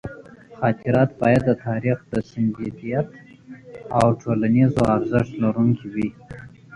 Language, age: Pashto, 19-29